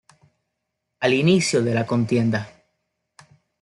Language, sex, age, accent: Spanish, male, 19-29, Caribe: Cuba, Venezuela, Puerto Rico, República Dominicana, Panamá, Colombia caribeña, México caribeño, Costa del golfo de México